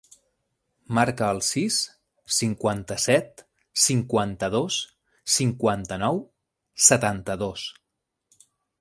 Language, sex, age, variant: Catalan, male, 30-39, Central